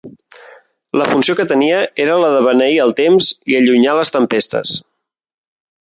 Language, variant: Catalan, Central